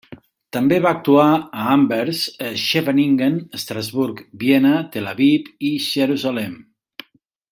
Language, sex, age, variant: Catalan, male, 50-59, Central